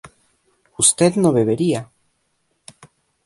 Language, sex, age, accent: Spanish, male, under 19, Andino-Pacífico: Colombia, Perú, Ecuador, oeste de Bolivia y Venezuela andina